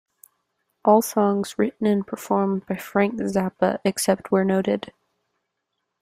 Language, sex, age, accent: English, female, under 19, United States English